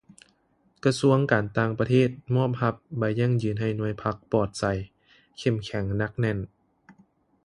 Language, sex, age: Lao, male, 19-29